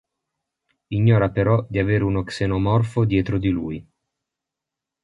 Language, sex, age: Italian, male, 19-29